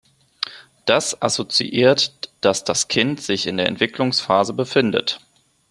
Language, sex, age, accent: German, male, 19-29, Deutschland Deutsch